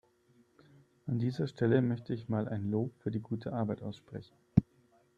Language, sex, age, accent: German, male, 30-39, Deutschland Deutsch